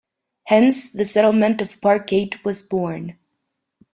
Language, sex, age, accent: English, female, 19-29, United States English